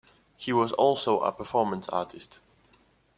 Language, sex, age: English, male, under 19